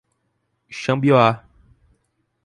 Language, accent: Portuguese, Mineiro